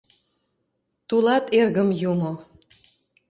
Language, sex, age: Mari, female, 40-49